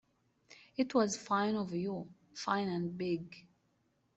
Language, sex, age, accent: English, female, 19-29, United States English